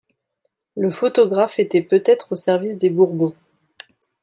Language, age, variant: French, 19-29, Français de métropole